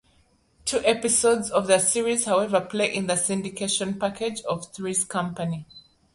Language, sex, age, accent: English, female, 30-39, Southern African (South Africa, Zimbabwe, Namibia)